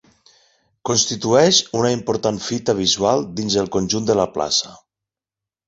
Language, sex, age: Catalan, male, 40-49